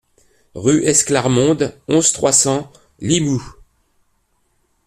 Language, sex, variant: French, male, Français de métropole